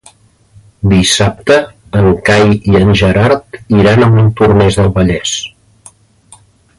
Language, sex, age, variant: Catalan, male, 50-59, Central